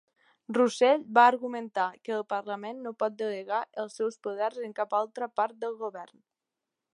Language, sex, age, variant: Catalan, female, under 19, Nord-Occidental